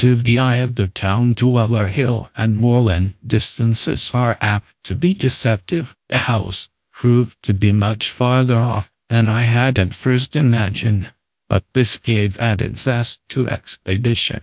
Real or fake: fake